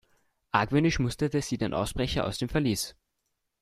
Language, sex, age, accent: German, male, under 19, Österreichisches Deutsch